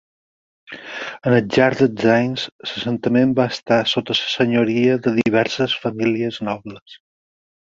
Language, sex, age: Catalan, male, 50-59